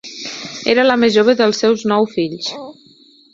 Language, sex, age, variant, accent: Catalan, female, 30-39, Nord-Occidental, Lleidatà